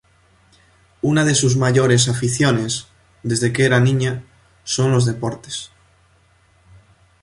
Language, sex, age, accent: Spanish, male, 19-29, España: Norte peninsular (Asturias, Castilla y León, Cantabria, País Vasco, Navarra, Aragón, La Rioja, Guadalajara, Cuenca)